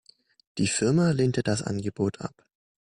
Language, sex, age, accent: German, male, 19-29, Deutschland Deutsch